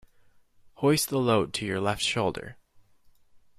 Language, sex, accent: English, male, United States English